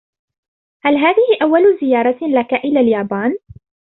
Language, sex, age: Arabic, female, 19-29